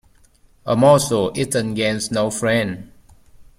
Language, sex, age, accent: English, male, 30-39, United States English